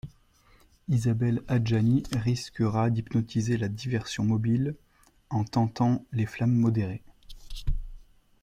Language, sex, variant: French, male, Français de métropole